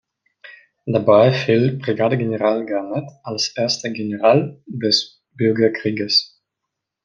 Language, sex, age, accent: German, male, 19-29, Russisch Deutsch